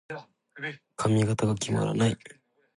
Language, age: Japanese, 19-29